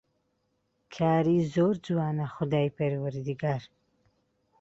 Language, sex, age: Central Kurdish, female, 30-39